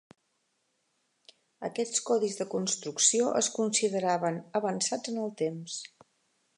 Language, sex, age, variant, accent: Catalan, female, 50-59, Central, gironí